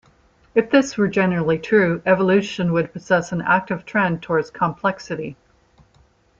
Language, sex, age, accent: English, female, 50-59, United States English